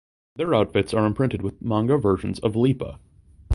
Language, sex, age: English, male, 19-29